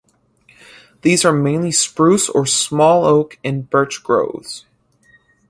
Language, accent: English, United States English